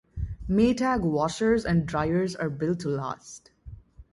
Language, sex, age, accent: English, female, 19-29, India and South Asia (India, Pakistan, Sri Lanka)